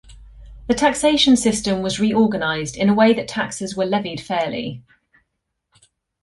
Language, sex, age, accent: English, female, 30-39, England English